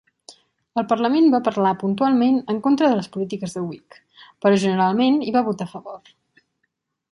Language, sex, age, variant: Catalan, female, 19-29, Central